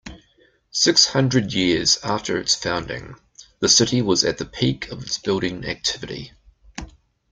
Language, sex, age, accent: English, male, 40-49, New Zealand English